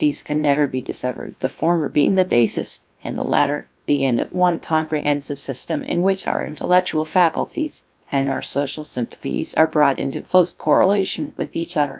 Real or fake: fake